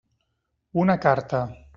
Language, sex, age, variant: Catalan, male, 40-49, Central